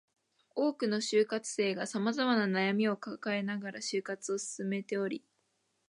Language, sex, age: Japanese, female, 19-29